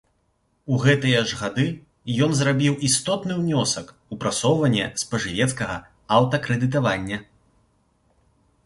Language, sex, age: Belarusian, male, 30-39